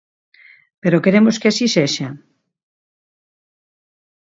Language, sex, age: Galician, female, 60-69